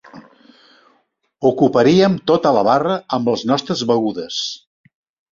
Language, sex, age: Catalan, male, 70-79